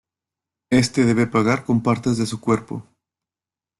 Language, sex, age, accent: Spanish, male, 19-29, México